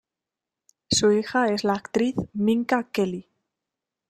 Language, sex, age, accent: Spanish, female, 19-29, España: Centro-Sur peninsular (Madrid, Toledo, Castilla-La Mancha)